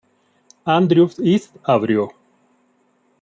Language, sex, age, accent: Spanish, male, 40-49, México